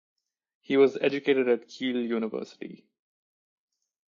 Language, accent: English, India and South Asia (India, Pakistan, Sri Lanka)